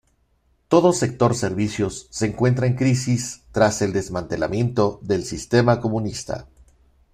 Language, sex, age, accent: Spanish, male, 50-59, México